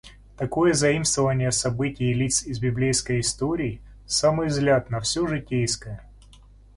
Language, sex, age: Russian, male, 40-49